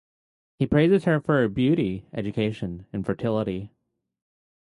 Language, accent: English, United States English